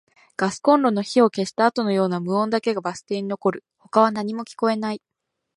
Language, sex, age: Japanese, female, 19-29